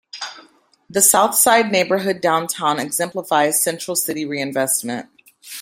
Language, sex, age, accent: English, female, 19-29, United States English